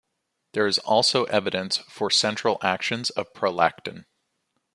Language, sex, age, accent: English, male, 40-49, United States English